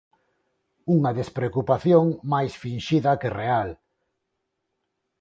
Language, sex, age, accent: Galician, male, 40-49, Normativo (estándar); Neofalante